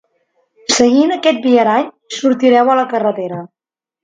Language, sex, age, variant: Catalan, female, 50-59, Central